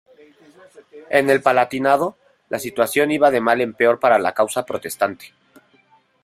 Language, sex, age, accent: Spanish, male, 30-39, México